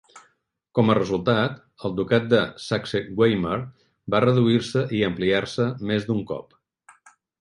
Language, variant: Catalan, Central